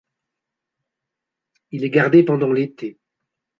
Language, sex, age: French, male, 60-69